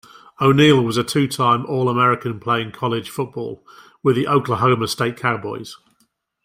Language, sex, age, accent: English, male, 50-59, England English